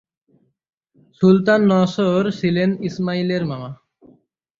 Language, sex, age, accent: Bengali, male, under 19, চলিত